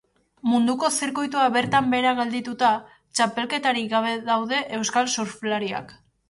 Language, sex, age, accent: Basque, female, 19-29, Erdialdekoa edo Nafarra (Gipuzkoa, Nafarroa)